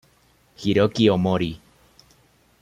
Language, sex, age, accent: Spanish, male, under 19, Andino-Pacífico: Colombia, Perú, Ecuador, oeste de Bolivia y Venezuela andina